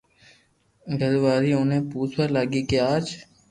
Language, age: Loarki, under 19